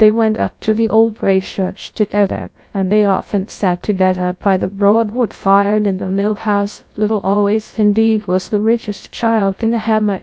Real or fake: fake